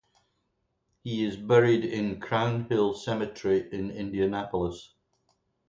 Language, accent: English, Scottish English